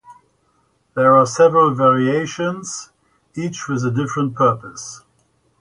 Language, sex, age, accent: English, male, 50-59, United States English